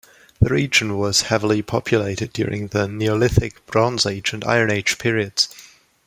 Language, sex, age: English, male, 19-29